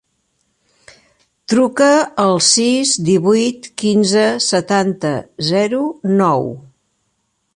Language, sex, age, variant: Catalan, female, 50-59, Central